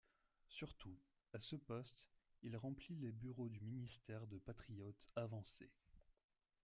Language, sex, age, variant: French, male, 19-29, Français de métropole